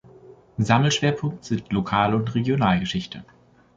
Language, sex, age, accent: German, male, 19-29, Deutschland Deutsch